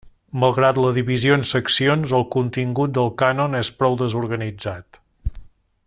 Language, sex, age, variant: Catalan, male, 50-59, Central